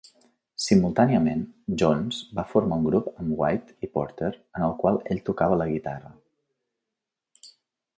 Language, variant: Catalan, Nord-Occidental